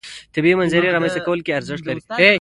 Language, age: Pashto, under 19